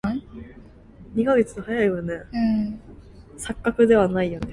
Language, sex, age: Cantonese, female, 19-29